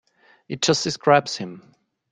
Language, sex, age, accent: English, male, 40-49, England English